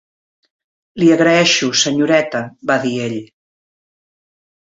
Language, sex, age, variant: Catalan, female, 50-59, Central